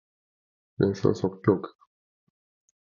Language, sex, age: Japanese, male, 50-59